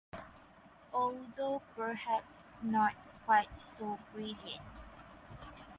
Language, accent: English, Malaysian English